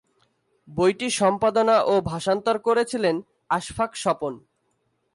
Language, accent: Bengali, fluent